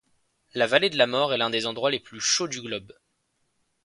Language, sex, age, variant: French, male, 19-29, Français de métropole